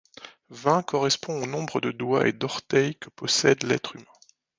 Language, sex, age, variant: French, male, 50-59, Français de métropole